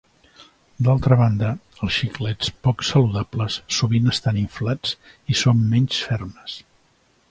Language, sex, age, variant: Catalan, male, 60-69, Central